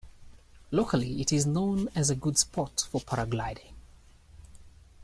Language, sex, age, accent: English, male, 19-29, England English